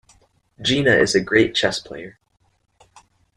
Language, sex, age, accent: English, male, under 19, United States English